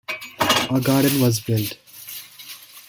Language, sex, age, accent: English, male, 19-29, United States English